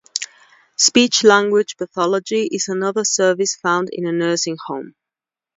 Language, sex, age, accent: English, female, 30-39, England English